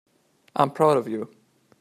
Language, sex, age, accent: English, male, 30-39, England English